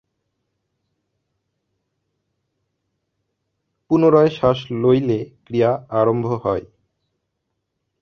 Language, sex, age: Bengali, male, 30-39